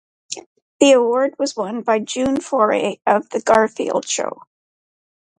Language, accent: English, Canadian English